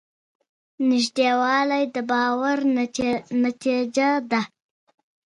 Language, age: Pashto, 30-39